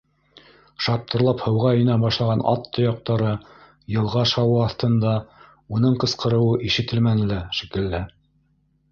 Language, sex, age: Bashkir, male, 60-69